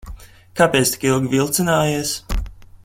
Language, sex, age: Latvian, male, 19-29